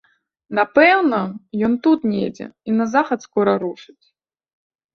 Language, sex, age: Belarusian, female, 30-39